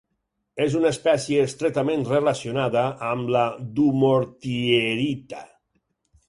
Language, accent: Catalan, valencià